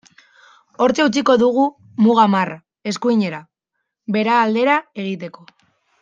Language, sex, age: Basque, female, 19-29